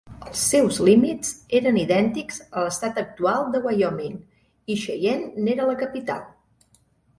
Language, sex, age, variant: Catalan, female, 50-59, Central